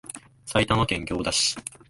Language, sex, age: Japanese, male, 19-29